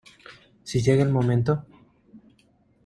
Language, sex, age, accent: Spanish, male, 40-49, Andino-Pacífico: Colombia, Perú, Ecuador, oeste de Bolivia y Venezuela andina